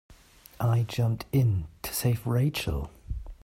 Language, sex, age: English, male, 30-39